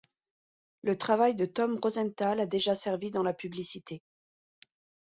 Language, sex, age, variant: French, female, 40-49, Français de métropole